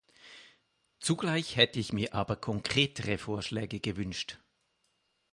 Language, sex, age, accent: German, male, 50-59, Schweizerdeutsch